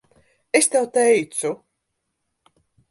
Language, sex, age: Latvian, female, 40-49